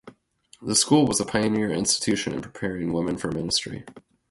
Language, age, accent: English, 30-39, United States English